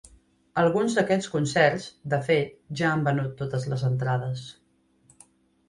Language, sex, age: Catalan, female, 30-39